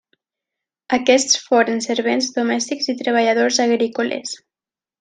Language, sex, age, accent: Catalan, female, 19-29, valencià